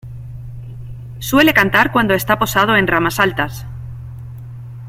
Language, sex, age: Spanish, female, 40-49